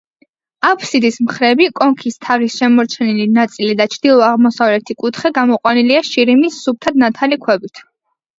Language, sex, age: Georgian, female, under 19